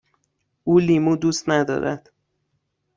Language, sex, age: Persian, male, 19-29